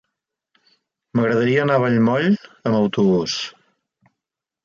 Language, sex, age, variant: Catalan, male, 50-59, Central